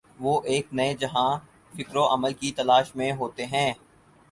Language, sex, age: Urdu, male, 19-29